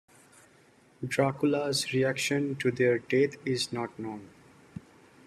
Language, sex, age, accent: English, male, 30-39, India and South Asia (India, Pakistan, Sri Lanka)